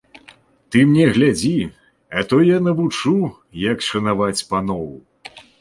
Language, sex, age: Belarusian, male, 40-49